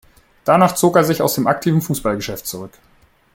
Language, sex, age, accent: German, male, 19-29, Deutschland Deutsch